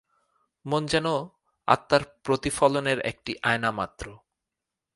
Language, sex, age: Bengali, male, 30-39